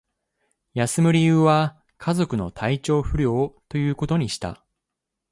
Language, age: Japanese, 19-29